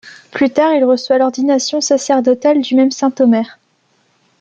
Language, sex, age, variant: French, female, under 19, Français de métropole